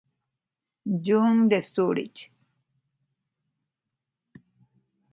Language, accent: Spanish, Andino-Pacífico: Colombia, Perú, Ecuador, oeste de Bolivia y Venezuela andina